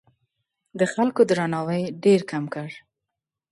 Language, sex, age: Pashto, female, 30-39